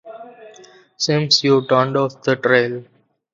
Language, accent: English, India and South Asia (India, Pakistan, Sri Lanka)